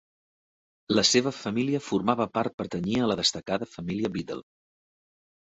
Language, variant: Catalan, Central